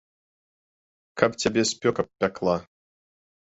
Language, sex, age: Belarusian, male, 30-39